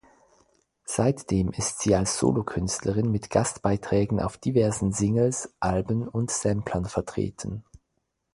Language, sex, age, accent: German, male, 40-49, Schweizerdeutsch